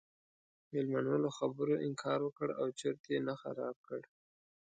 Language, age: Pashto, 19-29